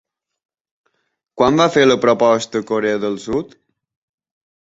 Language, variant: Catalan, Balear